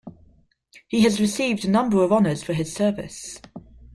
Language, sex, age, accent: English, female, 19-29, England English